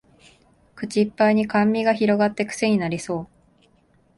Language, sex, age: Japanese, female, 19-29